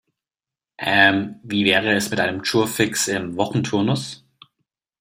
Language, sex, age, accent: German, male, 30-39, Deutschland Deutsch